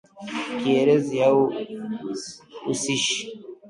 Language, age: Swahili, 19-29